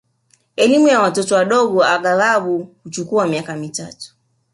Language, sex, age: Swahili, male, 19-29